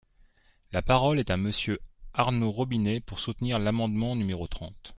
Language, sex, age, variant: French, male, 40-49, Français de métropole